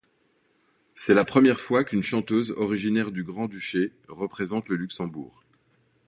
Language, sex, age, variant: French, male, 60-69, Français de métropole